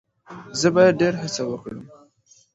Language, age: Pashto, 19-29